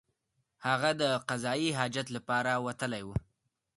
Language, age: Pashto, under 19